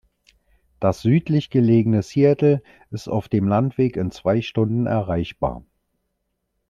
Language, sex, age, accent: German, male, 40-49, Deutschland Deutsch